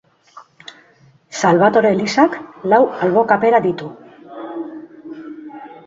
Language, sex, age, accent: Basque, female, 40-49, Mendebalekoa (Araba, Bizkaia, Gipuzkoako mendebaleko herri batzuk)